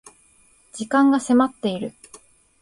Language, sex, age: Japanese, female, 19-29